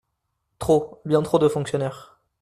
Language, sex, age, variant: French, male, 19-29, Français d'Europe